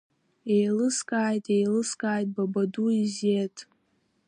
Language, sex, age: Abkhazian, female, under 19